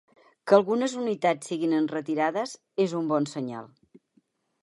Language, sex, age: Catalan, female, 60-69